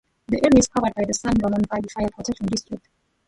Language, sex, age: English, female, 30-39